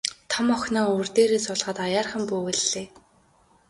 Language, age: Mongolian, 19-29